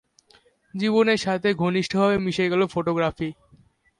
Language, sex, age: Bengali, male, under 19